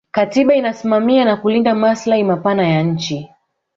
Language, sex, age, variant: Swahili, female, 19-29, Kiswahili Sanifu (EA)